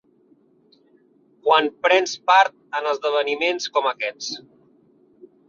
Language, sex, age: Catalan, male, 40-49